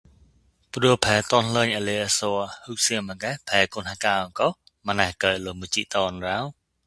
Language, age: Mon, 30-39